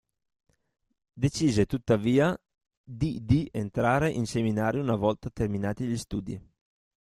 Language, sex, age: Italian, male, 30-39